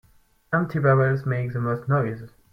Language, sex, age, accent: English, male, 19-29, french accent